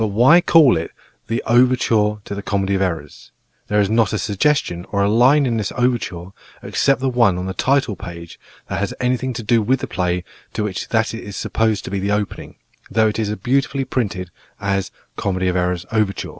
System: none